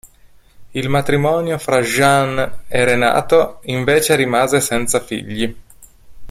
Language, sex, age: Italian, male, 30-39